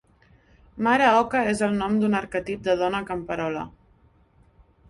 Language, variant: Catalan, Central